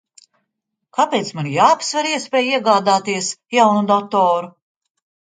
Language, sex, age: Latvian, female, 60-69